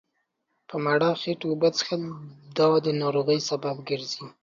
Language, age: Pashto, 19-29